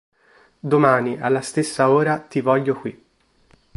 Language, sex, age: Italian, male, 19-29